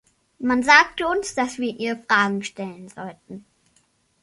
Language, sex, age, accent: German, male, 40-49, Deutschland Deutsch